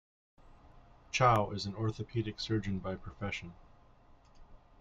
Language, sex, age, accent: English, male, 30-39, United States English